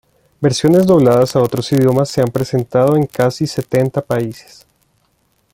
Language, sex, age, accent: Spanish, male, 30-39, Andino-Pacífico: Colombia, Perú, Ecuador, oeste de Bolivia y Venezuela andina